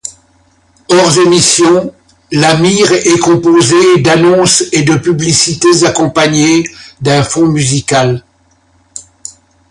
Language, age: French, 70-79